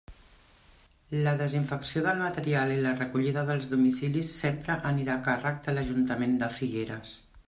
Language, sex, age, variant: Catalan, female, 60-69, Central